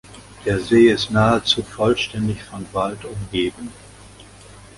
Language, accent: German, Deutschland Deutsch